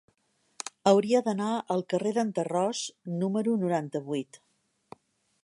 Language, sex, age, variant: Catalan, female, 60-69, Central